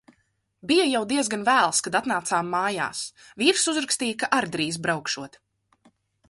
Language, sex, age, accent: Latvian, female, 19-29, Riga